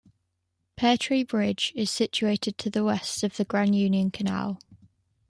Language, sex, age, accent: English, female, 19-29, England English